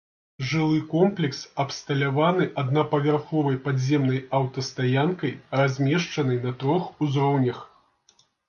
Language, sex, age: Belarusian, male, 30-39